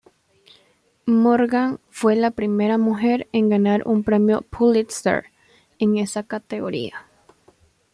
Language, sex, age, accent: Spanish, female, under 19, Andino-Pacífico: Colombia, Perú, Ecuador, oeste de Bolivia y Venezuela andina